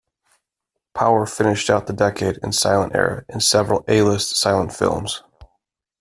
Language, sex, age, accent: English, male, 40-49, United States English